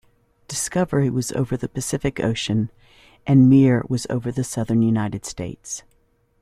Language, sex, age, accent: English, female, 50-59, United States English